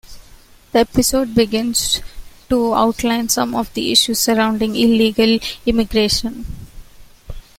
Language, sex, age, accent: English, female, 19-29, India and South Asia (India, Pakistan, Sri Lanka)